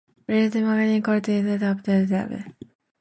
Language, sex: English, female